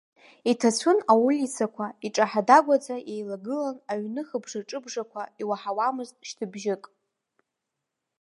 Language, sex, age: Abkhazian, female, 19-29